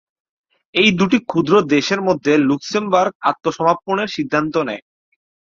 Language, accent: Bengali, Native